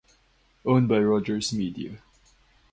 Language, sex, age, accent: English, male, 19-29, Filipino